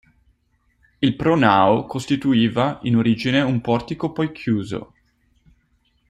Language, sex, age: Italian, male, 30-39